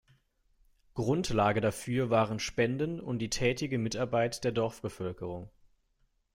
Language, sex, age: German, male, 19-29